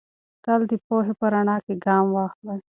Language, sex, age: Pashto, female, 19-29